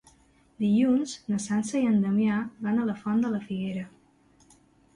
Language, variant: Catalan, Balear